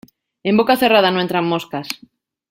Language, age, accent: Spanish, 30-39, España: Norte peninsular (Asturias, Castilla y León, Cantabria, País Vasco, Navarra, Aragón, La Rioja, Guadalajara, Cuenca)